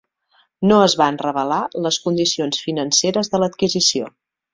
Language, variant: Catalan, Central